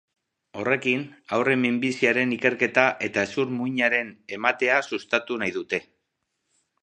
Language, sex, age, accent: Basque, male, 40-49, Mendebalekoa (Araba, Bizkaia, Gipuzkoako mendebaleko herri batzuk)